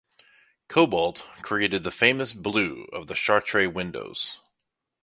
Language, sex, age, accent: English, male, 19-29, United States English